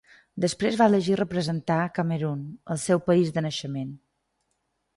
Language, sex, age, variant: Catalan, female, 40-49, Balear